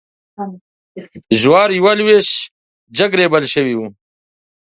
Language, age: Pashto, 30-39